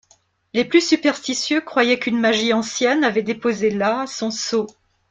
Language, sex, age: French, female, 50-59